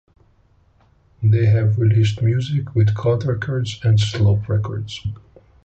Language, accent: English, United States English